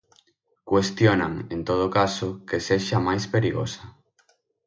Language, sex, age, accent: Galician, male, 19-29, Central (gheada); Oriental (común en zona oriental); Normativo (estándar)